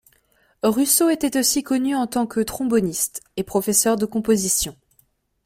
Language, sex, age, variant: French, female, 19-29, Français de métropole